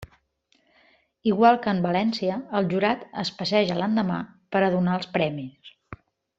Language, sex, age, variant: Catalan, female, 50-59, Central